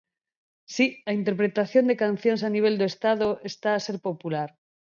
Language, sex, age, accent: Galician, female, 40-49, Normativo (estándar)